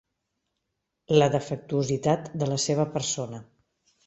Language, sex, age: Catalan, female, 50-59